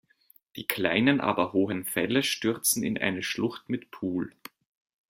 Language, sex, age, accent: German, male, 30-39, Österreichisches Deutsch